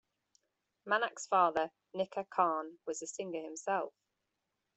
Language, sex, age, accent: English, female, 30-39, England English